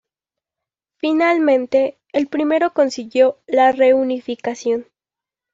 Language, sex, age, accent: Spanish, female, 19-29, México